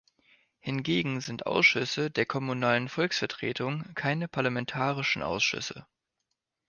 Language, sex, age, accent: German, male, 19-29, Deutschland Deutsch